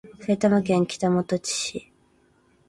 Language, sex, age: Japanese, female, 19-29